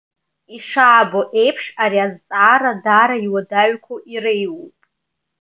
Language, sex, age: Abkhazian, female, 19-29